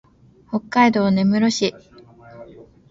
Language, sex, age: Japanese, female, 19-29